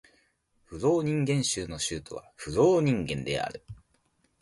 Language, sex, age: Japanese, male, 19-29